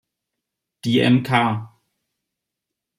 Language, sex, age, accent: German, male, 30-39, Deutschland Deutsch